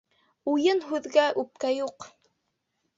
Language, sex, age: Bashkir, female, 19-29